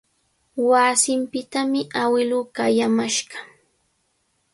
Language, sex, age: Cajatambo North Lima Quechua, female, 19-29